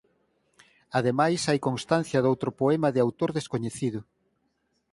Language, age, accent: Galician, 50-59, Normativo (estándar)